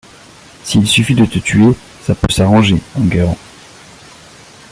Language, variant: French, Français de métropole